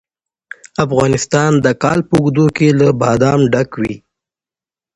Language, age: Pashto, 19-29